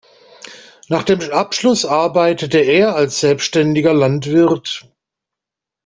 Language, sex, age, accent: German, male, 50-59, Deutschland Deutsch